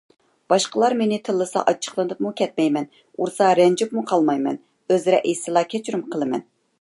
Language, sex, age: Uyghur, female, 30-39